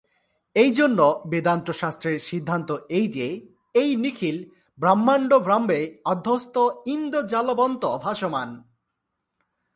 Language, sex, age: Bengali, male, 19-29